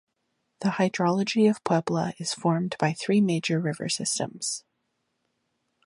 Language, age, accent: English, 19-29, United States English